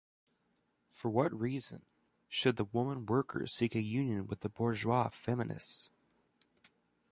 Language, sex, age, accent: English, male, under 19, United States English